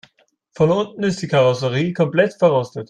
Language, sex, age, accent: German, male, 19-29, Österreichisches Deutsch